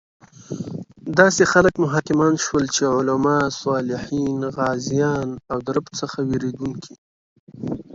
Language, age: Pashto, 30-39